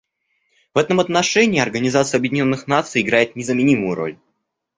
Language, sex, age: Russian, male, under 19